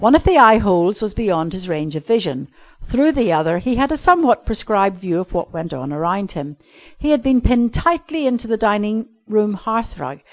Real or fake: real